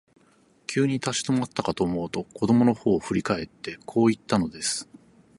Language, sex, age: Japanese, male, 40-49